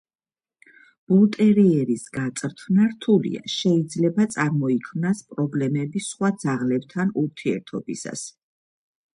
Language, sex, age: Georgian, female, 50-59